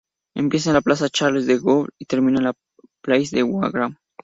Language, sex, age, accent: Spanish, male, 19-29, México